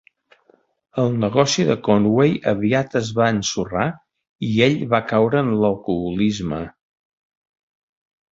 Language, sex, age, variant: Catalan, male, 60-69, Central